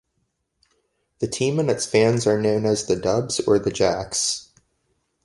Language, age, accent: English, 30-39, United States English